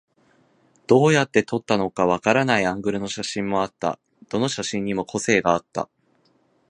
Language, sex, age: Japanese, male, 19-29